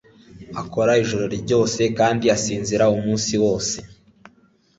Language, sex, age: Kinyarwanda, male, 19-29